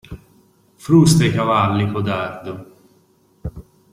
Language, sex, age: Italian, male, 40-49